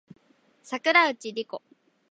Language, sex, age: Japanese, female, 19-29